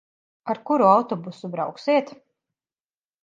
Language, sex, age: Latvian, female, 30-39